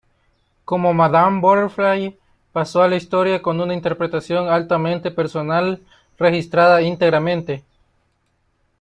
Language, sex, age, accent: Spanish, male, 19-29, América central